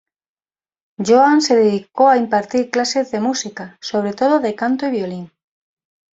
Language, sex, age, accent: Spanish, female, 40-49, España: Sur peninsular (Andalucia, Extremadura, Murcia)